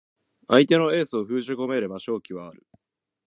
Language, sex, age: Japanese, male, 19-29